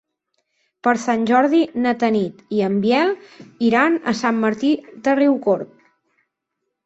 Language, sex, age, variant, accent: Catalan, female, 30-39, Central, Neutre